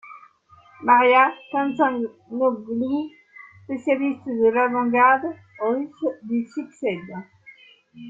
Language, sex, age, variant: French, female, 50-59, Français de métropole